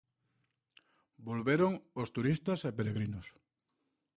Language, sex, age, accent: Galician, male, 30-39, Oriental (común en zona oriental)